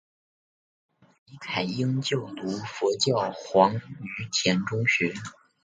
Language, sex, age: Chinese, male, under 19